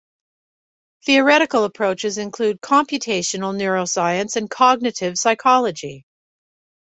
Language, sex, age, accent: English, female, 50-59, United States English